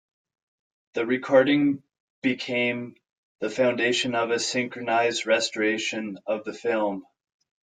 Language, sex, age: English, male, 30-39